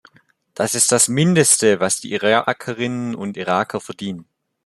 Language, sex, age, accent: German, male, under 19, Deutschland Deutsch